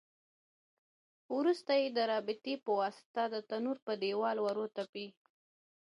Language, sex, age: Pashto, female, under 19